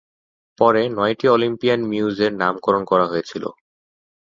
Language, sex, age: Bengali, male, 19-29